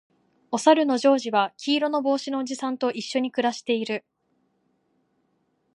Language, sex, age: Japanese, female, 19-29